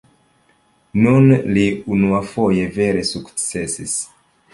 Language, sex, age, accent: Esperanto, male, 30-39, Internacia